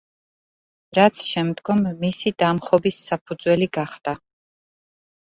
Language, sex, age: Georgian, female, 30-39